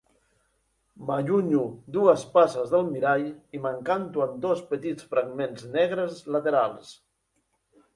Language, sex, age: Catalan, male, 60-69